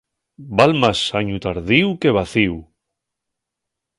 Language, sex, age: Asturian, male, 40-49